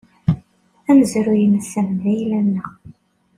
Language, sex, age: Kabyle, female, 19-29